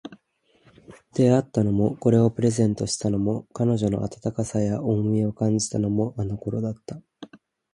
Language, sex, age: Japanese, male, 19-29